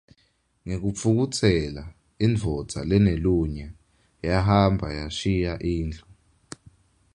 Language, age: Swati, 19-29